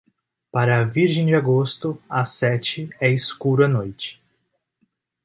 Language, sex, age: Portuguese, male, 19-29